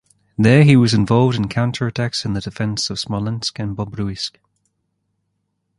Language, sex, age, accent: English, male, 30-39, Australian English